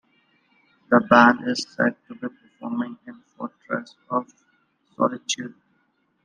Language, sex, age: English, male, 19-29